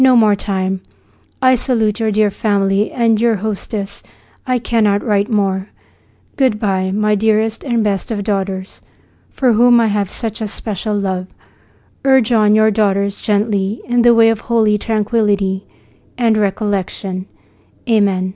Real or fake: real